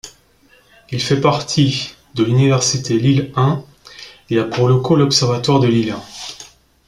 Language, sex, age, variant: French, male, 30-39, Français de métropole